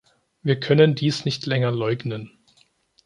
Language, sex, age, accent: German, male, 19-29, Deutschland Deutsch